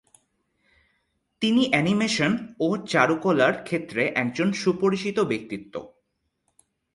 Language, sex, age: Bengali, male, 19-29